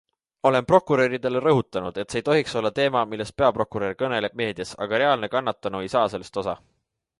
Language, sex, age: Estonian, male, 19-29